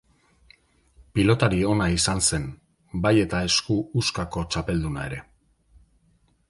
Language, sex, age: Basque, male, 40-49